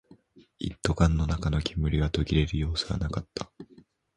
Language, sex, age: Japanese, male, 19-29